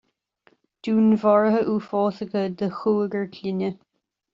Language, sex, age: Irish, female, 19-29